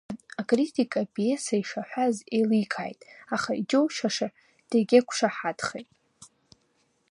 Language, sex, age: Abkhazian, female, 19-29